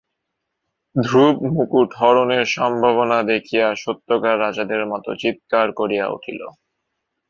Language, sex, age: Bengali, male, 19-29